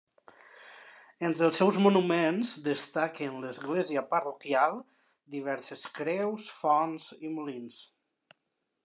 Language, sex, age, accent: Catalan, male, 30-39, valencià